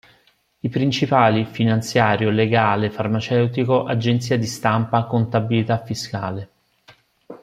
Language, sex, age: Italian, male, 40-49